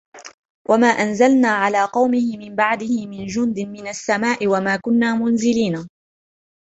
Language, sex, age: Arabic, female, 19-29